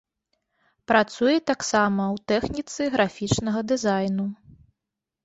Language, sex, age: Belarusian, female, 30-39